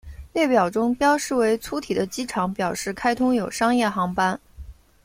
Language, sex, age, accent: Chinese, female, 30-39, 出生地：上海市